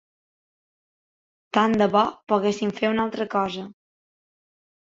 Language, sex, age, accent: Catalan, female, 30-39, mallorquí